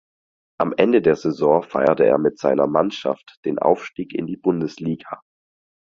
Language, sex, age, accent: German, male, 19-29, Deutschland Deutsch